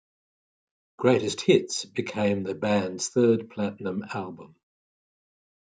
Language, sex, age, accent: English, male, 70-79, Australian English